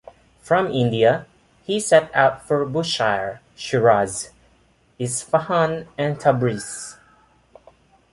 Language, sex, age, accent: English, male, 19-29, Filipino